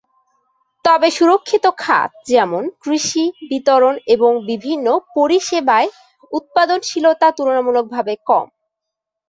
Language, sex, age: Bengali, female, 19-29